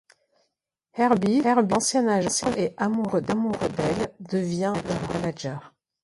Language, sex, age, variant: French, female, 40-49, Français de métropole